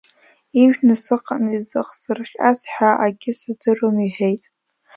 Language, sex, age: Abkhazian, female, under 19